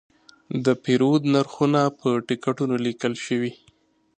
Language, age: Pashto, 19-29